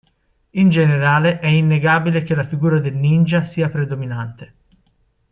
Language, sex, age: Italian, male, 30-39